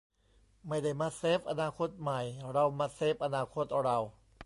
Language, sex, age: Thai, male, 50-59